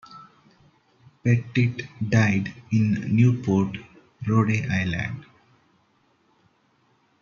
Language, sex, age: English, male, 30-39